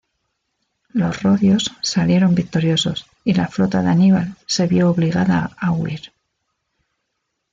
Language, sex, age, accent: Spanish, female, 40-49, España: Norte peninsular (Asturias, Castilla y León, Cantabria, País Vasco, Navarra, Aragón, La Rioja, Guadalajara, Cuenca)